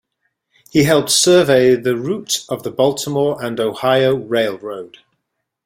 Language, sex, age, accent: English, male, 40-49, England English